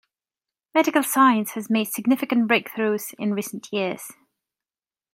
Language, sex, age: English, female, 19-29